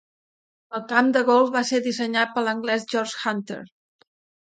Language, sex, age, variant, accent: Catalan, female, 60-69, Central, central